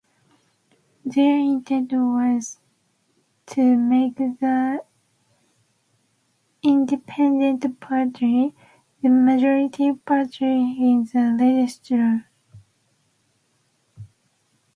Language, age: English, 19-29